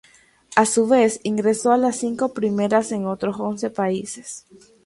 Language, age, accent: Spanish, 19-29, Andino-Pacífico: Colombia, Perú, Ecuador, oeste de Bolivia y Venezuela andina